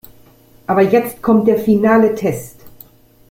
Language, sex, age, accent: German, female, 50-59, Deutschland Deutsch